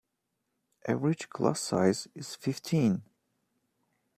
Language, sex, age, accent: English, male, 19-29, United States English